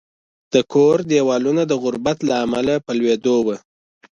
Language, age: Pashto, 19-29